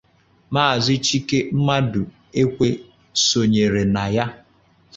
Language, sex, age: Igbo, male, 30-39